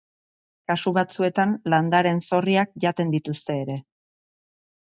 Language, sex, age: Basque, female, 40-49